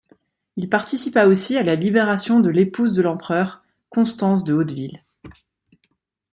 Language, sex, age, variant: French, female, 19-29, Français de métropole